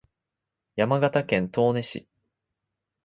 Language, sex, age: Japanese, male, under 19